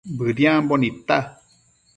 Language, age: Matsés, 40-49